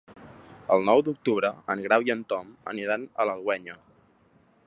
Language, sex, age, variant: Catalan, male, 19-29, Central